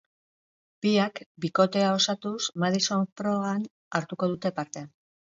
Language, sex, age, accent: Basque, female, 50-59, Mendebalekoa (Araba, Bizkaia, Gipuzkoako mendebaleko herri batzuk)